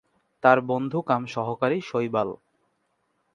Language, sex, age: Bengali, male, 19-29